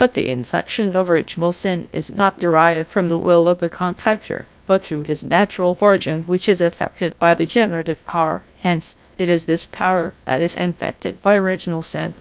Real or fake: fake